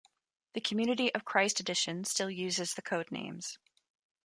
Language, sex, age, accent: English, female, 30-39, United States English